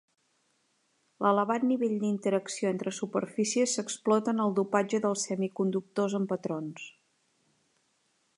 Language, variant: Catalan, Central